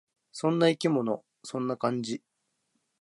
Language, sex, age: Japanese, male, 19-29